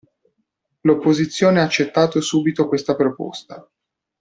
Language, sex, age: Italian, male, 30-39